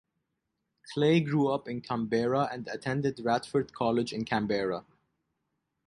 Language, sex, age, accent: English, male, 19-29, United States English